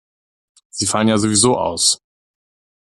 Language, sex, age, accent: German, male, 19-29, Deutschland Deutsch